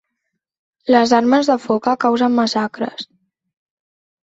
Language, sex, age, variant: Catalan, female, under 19, Central